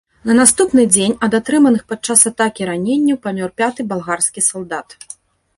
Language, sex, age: Belarusian, female, 30-39